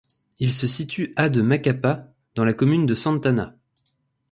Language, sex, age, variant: French, male, 19-29, Français de métropole